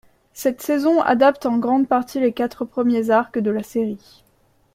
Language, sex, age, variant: French, female, 19-29, Français de métropole